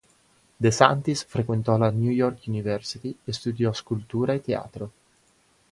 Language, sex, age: Italian, male, 19-29